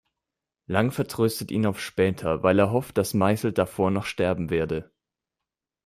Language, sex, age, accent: German, male, 19-29, Deutschland Deutsch